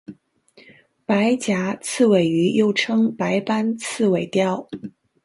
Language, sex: Chinese, female